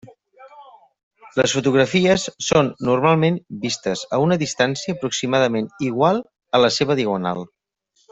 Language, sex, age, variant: Catalan, male, 40-49, Central